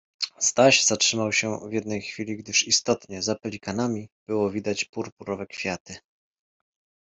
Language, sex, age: Polish, male, 30-39